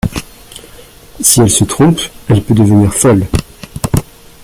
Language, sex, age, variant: French, male, 19-29, Français de métropole